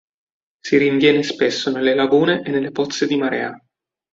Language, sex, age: Italian, male, 30-39